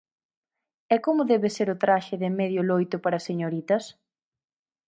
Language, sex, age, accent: Galician, female, 19-29, Central (gheada); Normativo (estándar)